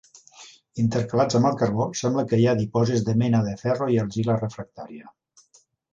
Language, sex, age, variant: Catalan, male, 60-69, Central